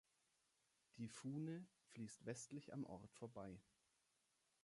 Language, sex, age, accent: German, male, 19-29, Deutschland Deutsch